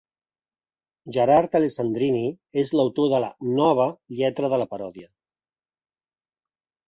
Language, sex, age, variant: Catalan, male, 40-49, Central